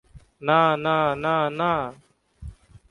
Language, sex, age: Bengali, male, 19-29